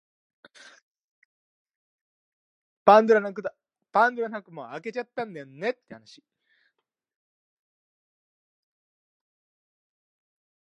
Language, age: English, 19-29